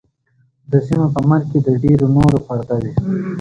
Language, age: Pashto, 19-29